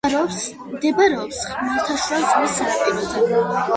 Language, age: Georgian, under 19